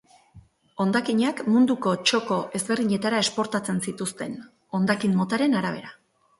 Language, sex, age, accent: Basque, female, 40-49, Erdialdekoa edo Nafarra (Gipuzkoa, Nafarroa)